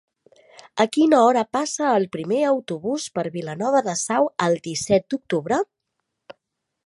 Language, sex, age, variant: Catalan, female, 30-39, Central